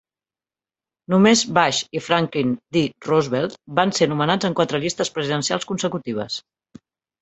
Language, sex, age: Catalan, female, 30-39